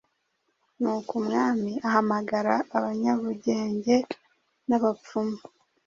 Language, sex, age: Kinyarwanda, female, 30-39